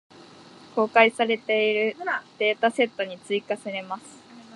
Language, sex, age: Japanese, female, 19-29